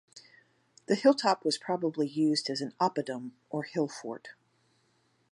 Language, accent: English, United States English